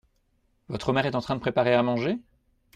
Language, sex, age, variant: French, male, 40-49, Français de métropole